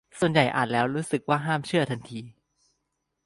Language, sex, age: Thai, male, 19-29